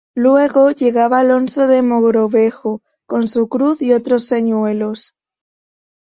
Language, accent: Spanish, España: Norte peninsular (Asturias, Castilla y León, Cantabria, País Vasco, Navarra, Aragón, La Rioja, Guadalajara, Cuenca)